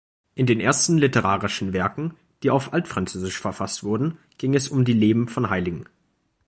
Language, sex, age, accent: German, male, under 19, Deutschland Deutsch